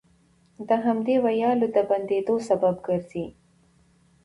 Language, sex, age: Pashto, female, 40-49